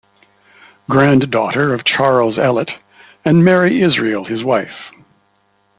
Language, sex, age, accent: English, male, 60-69, Canadian English